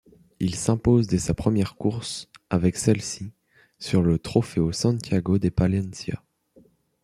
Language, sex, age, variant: French, male, under 19, Français de métropole